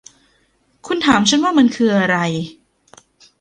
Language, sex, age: Thai, female, 19-29